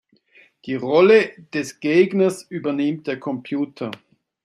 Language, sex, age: German, male, 60-69